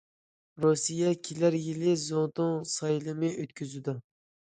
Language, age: Uyghur, 19-29